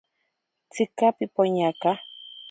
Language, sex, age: Ashéninka Perené, female, 19-29